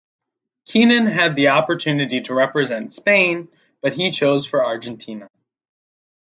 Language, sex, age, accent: English, male, under 19, United States English